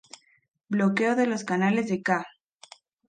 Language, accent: Spanish, México